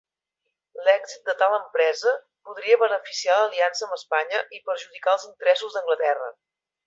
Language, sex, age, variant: Catalan, female, 30-39, Central